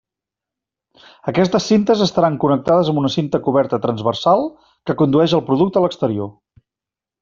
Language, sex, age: Catalan, male, 40-49